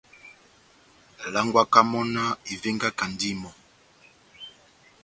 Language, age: Batanga, 40-49